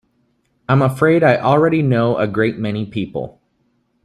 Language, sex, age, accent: English, male, 30-39, United States English